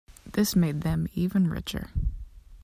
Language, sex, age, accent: English, female, 19-29, Canadian English